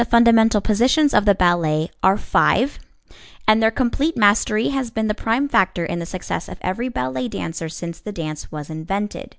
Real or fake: real